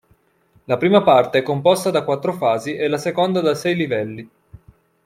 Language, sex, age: Italian, male, 40-49